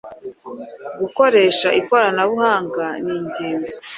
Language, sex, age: Kinyarwanda, female, 30-39